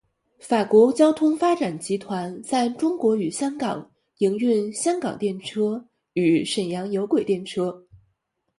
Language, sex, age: Chinese, female, 19-29